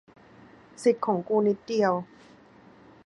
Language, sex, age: Thai, female, 19-29